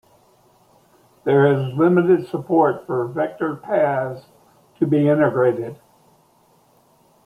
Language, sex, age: English, male, 70-79